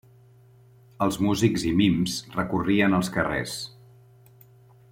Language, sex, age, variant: Catalan, male, 40-49, Central